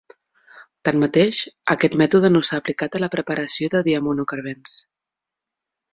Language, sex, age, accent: Catalan, female, 30-39, Barceloní